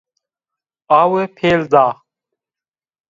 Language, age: Zaza, 30-39